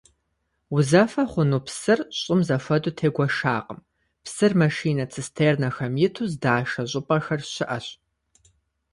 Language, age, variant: Kabardian, 19-29, Адыгэбзэ (Къэбэрдей, Кирил, Урысей)